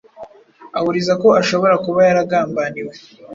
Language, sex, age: Kinyarwanda, male, 40-49